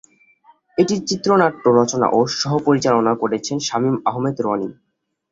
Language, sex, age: Bengali, male, under 19